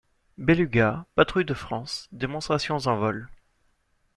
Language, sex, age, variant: French, male, 19-29, Français de métropole